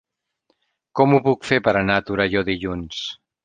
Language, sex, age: Catalan, male, 50-59